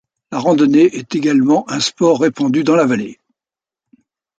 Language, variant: French, Français de métropole